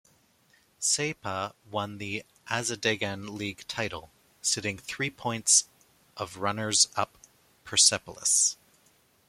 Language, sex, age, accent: English, male, 30-39, Canadian English